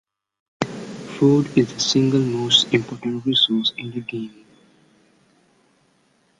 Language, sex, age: English, male, under 19